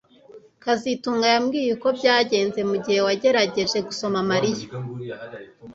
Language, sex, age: Kinyarwanda, female, 19-29